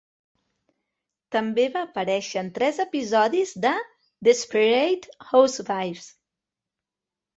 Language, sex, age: Catalan, female, 40-49